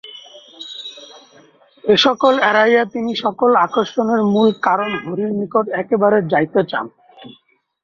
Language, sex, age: Bengali, male, 30-39